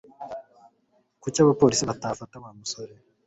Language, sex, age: Kinyarwanda, male, 19-29